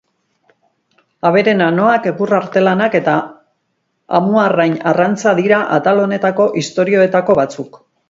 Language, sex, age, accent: Basque, female, 50-59, Mendebalekoa (Araba, Bizkaia, Gipuzkoako mendebaleko herri batzuk)